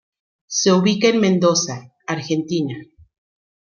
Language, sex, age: Spanish, female, 50-59